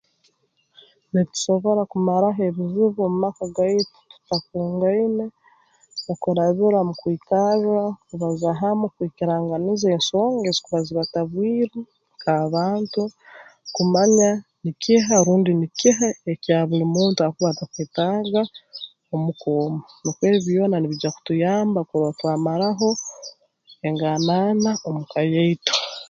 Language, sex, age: Tooro, female, 19-29